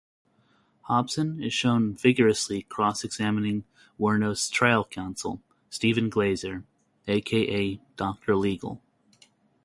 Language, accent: English, United States English